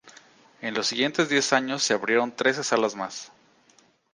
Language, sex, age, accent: Spanish, male, 40-49, México